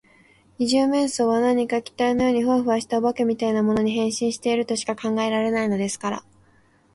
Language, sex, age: Japanese, female, under 19